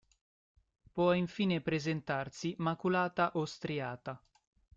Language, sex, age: Italian, male, 30-39